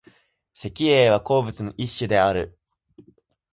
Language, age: Japanese, 19-29